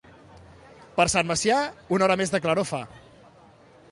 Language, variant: Catalan, Central